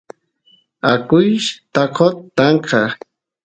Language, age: Santiago del Estero Quichua, 30-39